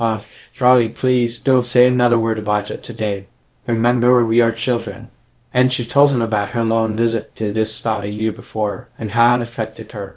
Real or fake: fake